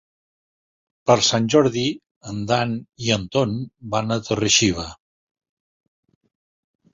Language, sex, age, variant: Catalan, male, 60-69, Septentrional